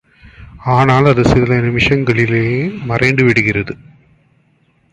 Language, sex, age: Tamil, male, 30-39